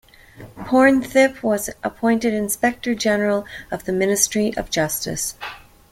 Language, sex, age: English, female, 50-59